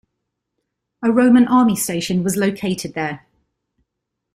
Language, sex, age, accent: English, female, 40-49, England English